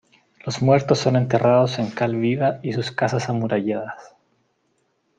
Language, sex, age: Spanish, male, 40-49